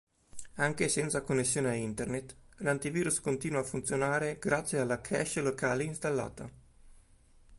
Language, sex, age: Italian, male, 19-29